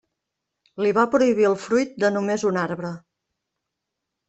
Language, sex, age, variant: Catalan, female, 40-49, Central